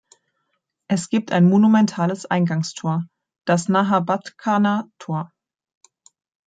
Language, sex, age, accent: German, female, 30-39, Deutschland Deutsch